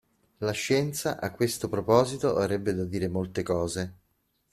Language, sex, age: Italian, male, 50-59